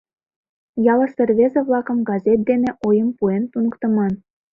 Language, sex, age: Mari, female, 19-29